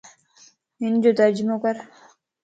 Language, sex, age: Lasi, female, 19-29